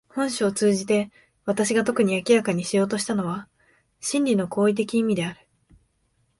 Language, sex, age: Japanese, female, 19-29